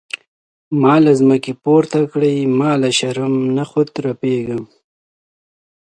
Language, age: Pashto, 19-29